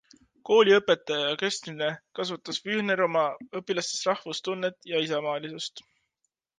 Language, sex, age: Estonian, male, 19-29